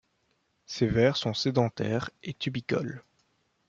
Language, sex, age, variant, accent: French, male, 19-29, Français d'Europe, Français de Belgique